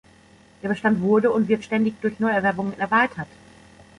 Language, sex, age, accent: German, female, 40-49, Deutschland Deutsch